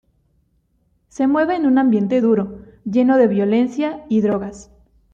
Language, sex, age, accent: Spanish, female, 19-29, México